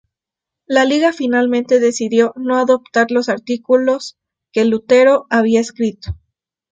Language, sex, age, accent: Spanish, female, 19-29, México